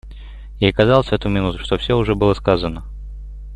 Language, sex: Russian, male